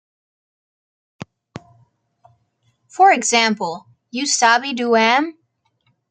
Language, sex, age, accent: English, female, under 19, United States English